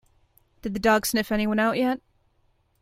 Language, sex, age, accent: English, female, 19-29, United States English